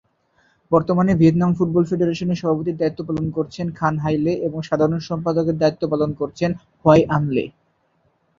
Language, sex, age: Bengali, male, 19-29